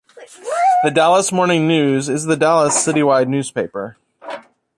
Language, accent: English, United States English